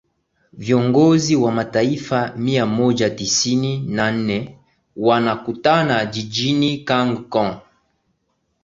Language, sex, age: Swahili, male, 19-29